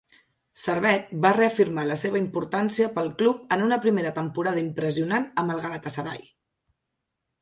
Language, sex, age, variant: Catalan, female, 30-39, Central